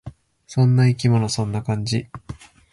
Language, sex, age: Japanese, male, 19-29